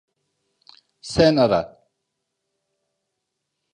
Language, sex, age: Turkish, male, 50-59